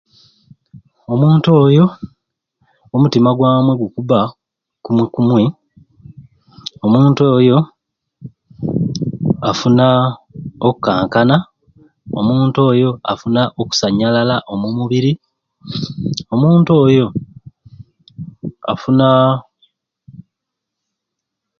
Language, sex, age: Ruuli, male, 30-39